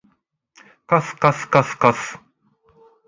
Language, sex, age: Japanese, male, 40-49